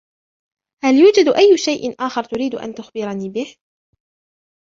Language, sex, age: Arabic, female, 19-29